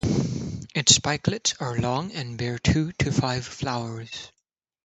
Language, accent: English, United States English; India and South Asia (India, Pakistan, Sri Lanka)